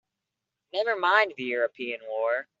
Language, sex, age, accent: English, male, under 19, United States English